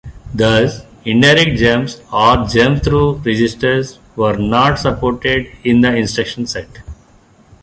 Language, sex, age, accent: English, male, 50-59, India and South Asia (India, Pakistan, Sri Lanka)